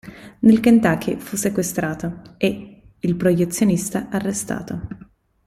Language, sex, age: Italian, female, 30-39